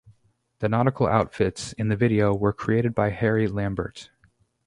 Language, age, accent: English, 30-39, United States English